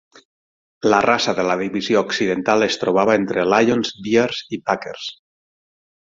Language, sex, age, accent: Catalan, male, 40-49, central; nord-occidental